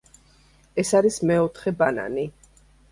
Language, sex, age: Georgian, female, 50-59